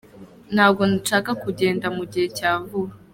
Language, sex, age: Kinyarwanda, female, under 19